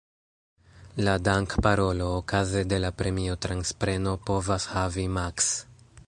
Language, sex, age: Esperanto, male, 30-39